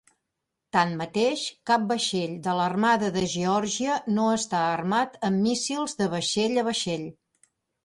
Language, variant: Catalan, Central